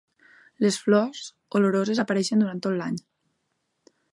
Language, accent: Catalan, septentrional; valencià